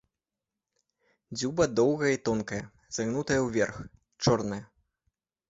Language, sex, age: Belarusian, male, 30-39